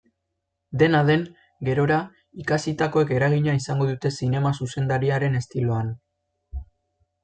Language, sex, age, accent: Basque, male, 19-29, Mendebalekoa (Araba, Bizkaia, Gipuzkoako mendebaleko herri batzuk)